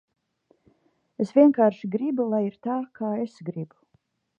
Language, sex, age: Latvian, female, 40-49